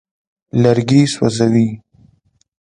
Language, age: Pashto, 19-29